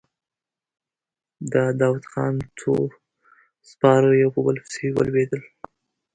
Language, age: Pashto, 19-29